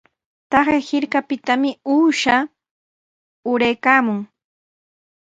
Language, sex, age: Sihuas Ancash Quechua, female, 19-29